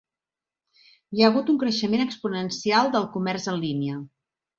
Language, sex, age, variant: Catalan, female, 40-49, Central